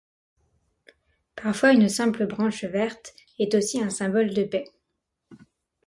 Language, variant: French, Français de métropole